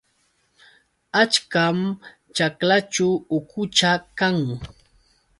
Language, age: Yauyos Quechua, 30-39